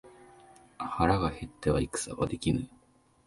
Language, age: Japanese, 19-29